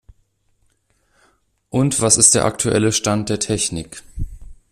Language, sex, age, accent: German, male, 19-29, Deutschland Deutsch